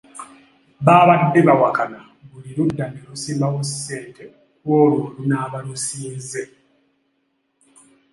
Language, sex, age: Ganda, male, 19-29